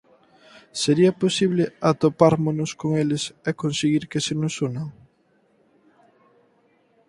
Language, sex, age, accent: Galician, male, 19-29, Atlántico (seseo e gheada)